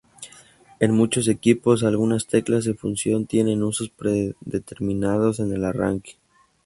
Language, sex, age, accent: Spanish, male, 19-29, México